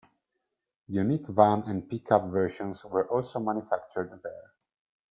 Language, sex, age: English, male, 19-29